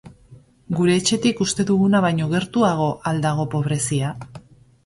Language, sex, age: Basque, female, 40-49